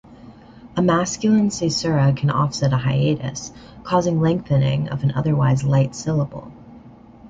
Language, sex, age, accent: English, male, under 19, United States English